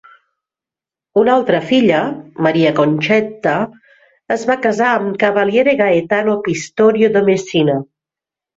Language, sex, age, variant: Catalan, female, 40-49, Central